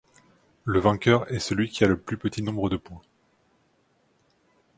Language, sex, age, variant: French, male, 30-39, Français de métropole